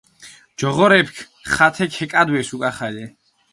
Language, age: Mingrelian, 19-29